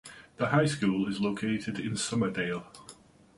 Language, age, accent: English, 40-49, England English